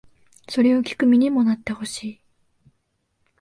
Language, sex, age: Japanese, female, 19-29